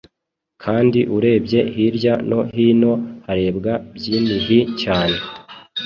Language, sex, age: Kinyarwanda, male, 30-39